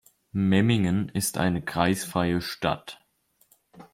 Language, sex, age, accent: German, male, under 19, Deutschland Deutsch